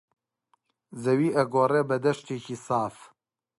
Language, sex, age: Central Kurdish, male, 30-39